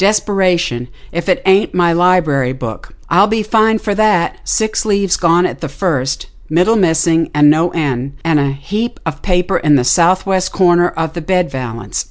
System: none